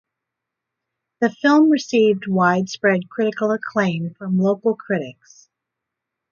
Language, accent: English, United States English